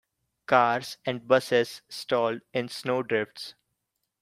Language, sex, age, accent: English, male, 19-29, India and South Asia (India, Pakistan, Sri Lanka)